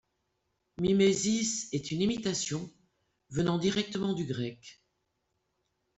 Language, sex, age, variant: French, female, 60-69, Français de métropole